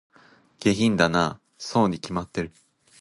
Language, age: Japanese, under 19